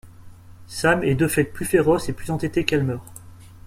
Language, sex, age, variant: French, male, 19-29, Français de métropole